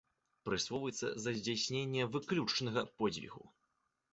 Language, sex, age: Belarusian, male, 19-29